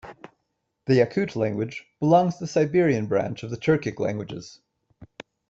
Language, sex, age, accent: English, male, 19-29, United States English